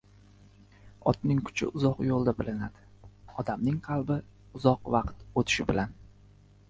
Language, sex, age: Uzbek, male, 19-29